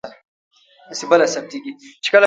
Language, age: Pashto, 19-29